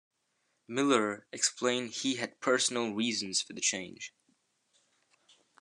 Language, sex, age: English, male, under 19